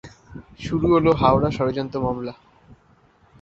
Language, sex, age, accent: Bengali, male, 19-29, Native